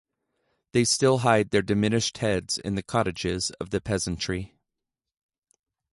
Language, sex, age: English, male, 30-39